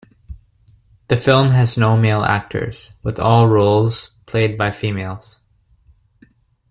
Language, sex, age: English, male, 19-29